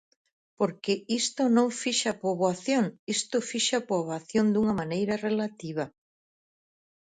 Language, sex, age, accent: Galician, female, 60-69, Normativo (estándar)